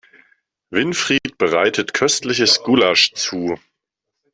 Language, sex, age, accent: German, male, 30-39, Deutschland Deutsch